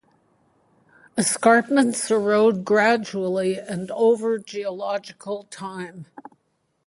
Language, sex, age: English, female, 60-69